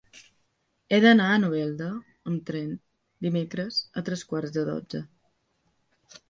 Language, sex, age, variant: Catalan, female, 19-29, Balear